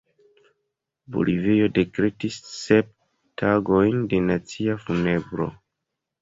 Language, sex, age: Esperanto, male, 30-39